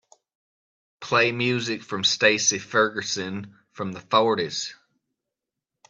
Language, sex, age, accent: English, male, 30-39, United States English